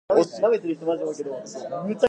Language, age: English, 19-29